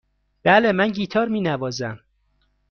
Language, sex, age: Persian, male, 30-39